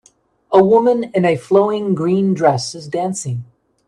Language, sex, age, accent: English, male, 50-59, United States English